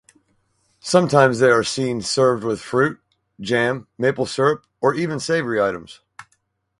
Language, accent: English, United States English